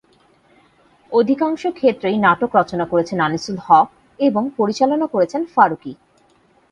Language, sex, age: Bengali, female, 30-39